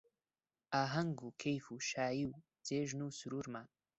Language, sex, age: Central Kurdish, male, 19-29